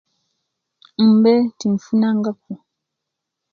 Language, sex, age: Kenyi, female, 19-29